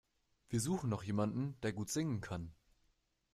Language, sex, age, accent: German, male, 19-29, Deutschland Deutsch